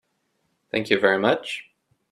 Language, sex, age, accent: English, male, 19-29, United States English